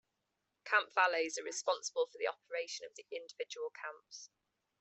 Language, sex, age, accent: English, female, 30-39, England English